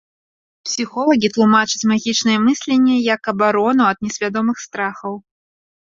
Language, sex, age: Belarusian, female, 19-29